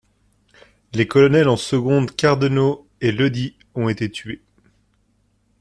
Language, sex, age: French, male, 30-39